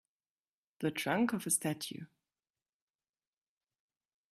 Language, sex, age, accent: English, female, 30-39, United States English